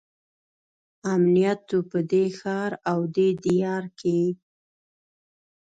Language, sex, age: Pashto, female, 19-29